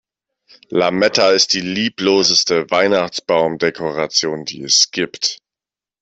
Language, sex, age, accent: German, male, 30-39, Deutschland Deutsch